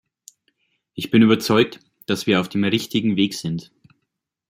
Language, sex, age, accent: German, male, 30-39, Deutschland Deutsch